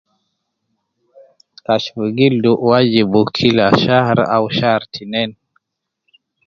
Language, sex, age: Nubi, male, 50-59